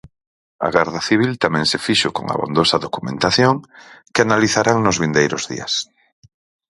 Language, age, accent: Galician, 40-49, Atlántico (seseo e gheada)